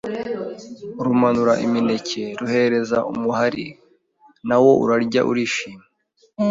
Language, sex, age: Kinyarwanda, male, 19-29